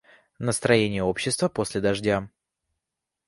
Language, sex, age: Russian, male, 19-29